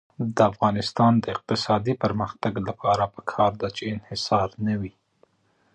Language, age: Pashto, 30-39